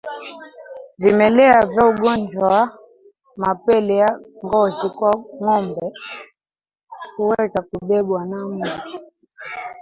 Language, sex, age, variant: Swahili, female, 19-29, Kiswahili cha Bara ya Kenya